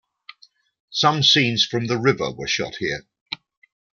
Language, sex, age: English, male, 60-69